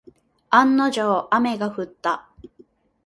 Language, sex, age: Japanese, female, 19-29